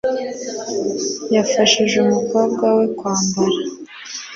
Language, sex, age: Kinyarwanda, female, 19-29